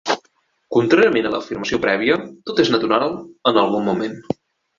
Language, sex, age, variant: Catalan, male, 19-29, Nord-Occidental